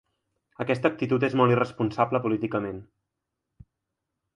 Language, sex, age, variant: Catalan, male, 19-29, Central